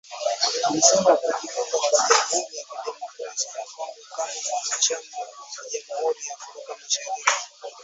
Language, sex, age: Swahili, male, 19-29